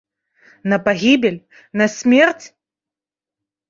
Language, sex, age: Belarusian, female, 30-39